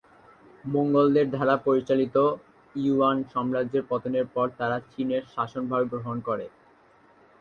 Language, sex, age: Bengali, male, under 19